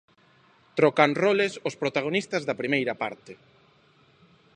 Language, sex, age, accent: Galician, male, 30-39, Neofalante